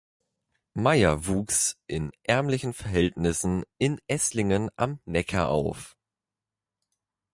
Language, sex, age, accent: German, male, under 19, Deutschland Deutsch